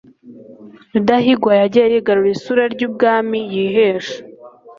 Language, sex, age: Kinyarwanda, female, under 19